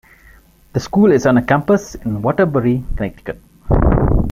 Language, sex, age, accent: English, male, 30-39, India and South Asia (India, Pakistan, Sri Lanka)